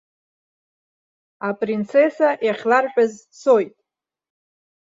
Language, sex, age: Abkhazian, female, 40-49